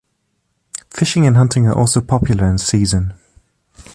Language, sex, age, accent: English, male, 19-29, England English